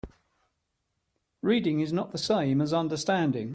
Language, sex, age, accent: English, male, 60-69, England English